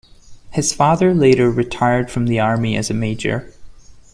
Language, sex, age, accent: English, male, 30-39, India and South Asia (India, Pakistan, Sri Lanka)